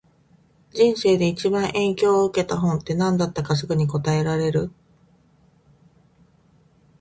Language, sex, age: Japanese, female, 40-49